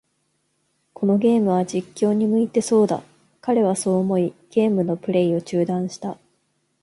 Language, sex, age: Japanese, female, 30-39